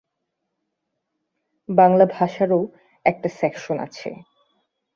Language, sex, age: Bengali, female, 19-29